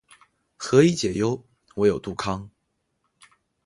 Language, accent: Chinese, 出生地：浙江省